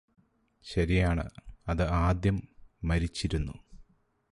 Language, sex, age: Malayalam, male, 40-49